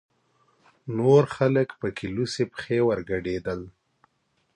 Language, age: Pashto, 30-39